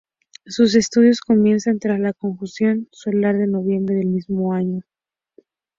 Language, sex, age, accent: Spanish, female, under 19, México